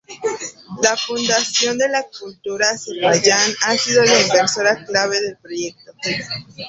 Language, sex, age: Spanish, female, 19-29